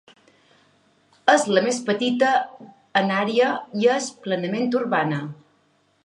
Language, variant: Catalan, Balear